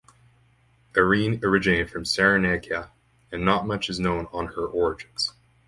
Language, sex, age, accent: English, male, 19-29, Canadian English